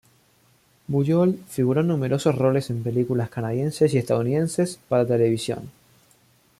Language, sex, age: Spanish, male, under 19